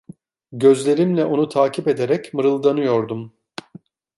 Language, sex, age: Turkish, male, 50-59